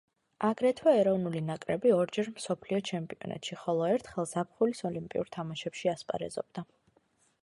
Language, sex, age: Georgian, female, 19-29